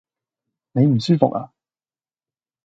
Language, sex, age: Cantonese, male, under 19